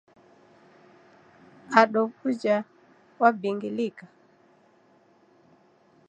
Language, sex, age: Taita, female, 60-69